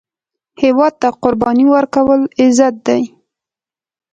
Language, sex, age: Pashto, female, 19-29